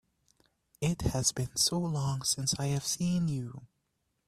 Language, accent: English, West Indies and Bermuda (Bahamas, Bermuda, Jamaica, Trinidad)